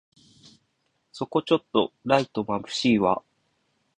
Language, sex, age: Japanese, male, 19-29